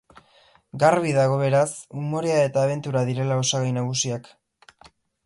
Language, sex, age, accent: Basque, male, 19-29, Erdialdekoa edo Nafarra (Gipuzkoa, Nafarroa)